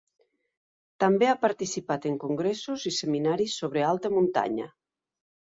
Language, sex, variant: Catalan, female, Nord-Occidental